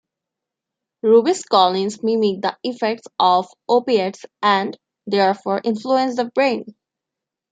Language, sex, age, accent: English, female, 19-29, India and South Asia (India, Pakistan, Sri Lanka)